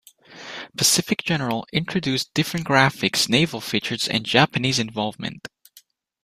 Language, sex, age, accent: English, male, under 19, United States English